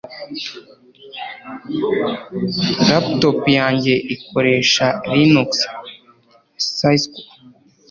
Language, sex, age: Kinyarwanda, male, under 19